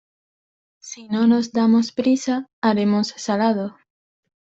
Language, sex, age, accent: Spanish, female, under 19, España: Sur peninsular (Andalucia, Extremadura, Murcia)